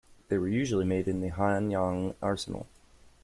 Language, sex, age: English, male, 30-39